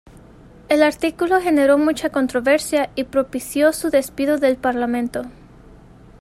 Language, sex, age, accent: Spanish, female, 19-29, México